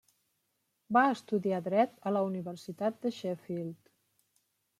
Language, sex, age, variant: Catalan, female, 50-59, Central